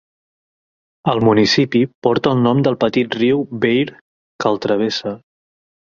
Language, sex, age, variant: Catalan, male, 30-39, Central